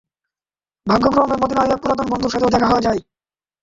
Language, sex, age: Bengali, male, 19-29